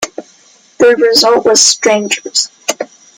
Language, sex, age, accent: English, male, under 19, United States English